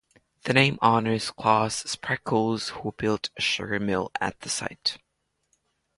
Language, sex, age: English, male, under 19